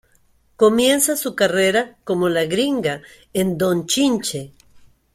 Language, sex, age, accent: Spanish, female, 60-69, Andino-Pacífico: Colombia, Perú, Ecuador, oeste de Bolivia y Venezuela andina